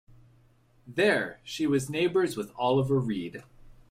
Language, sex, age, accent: English, male, 30-39, United States English